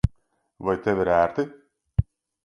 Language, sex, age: Latvian, male, 40-49